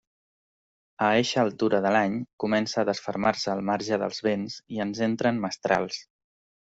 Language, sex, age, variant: Catalan, male, 30-39, Central